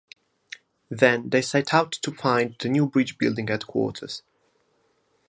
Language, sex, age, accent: English, male, 19-29, England English